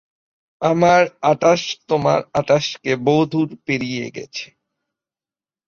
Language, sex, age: Bengali, male, 19-29